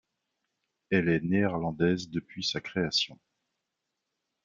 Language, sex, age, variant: French, male, 40-49, Français de métropole